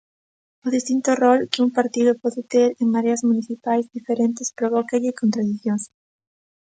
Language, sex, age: Galician, female, 19-29